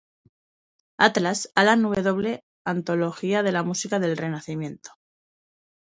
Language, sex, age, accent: Spanish, female, 30-39, España: Norte peninsular (Asturias, Castilla y León, Cantabria, País Vasco, Navarra, Aragón, La Rioja, Guadalajara, Cuenca)